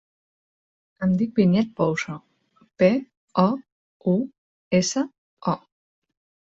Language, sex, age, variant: Catalan, female, 30-39, Central